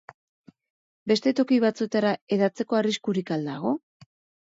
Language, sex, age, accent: Basque, female, 40-49, Erdialdekoa edo Nafarra (Gipuzkoa, Nafarroa)